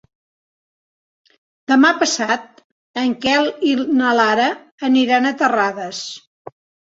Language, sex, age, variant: Catalan, female, 60-69, Central